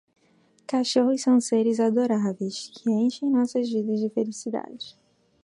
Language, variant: Portuguese, Portuguese (Brasil)